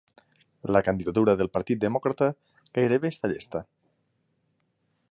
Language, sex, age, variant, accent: Catalan, male, 30-39, Central, Lleidatà